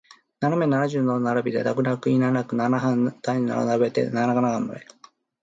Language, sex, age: Japanese, male, 50-59